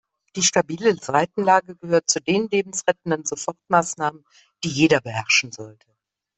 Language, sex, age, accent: German, female, 50-59, Deutschland Deutsch